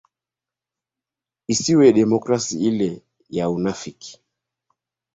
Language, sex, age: Swahili, male, 30-39